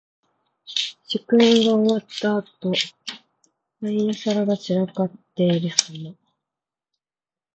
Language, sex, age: Japanese, female, 19-29